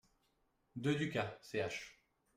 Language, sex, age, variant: French, male, 30-39, Français de métropole